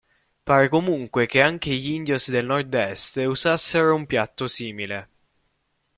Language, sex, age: Italian, male, 19-29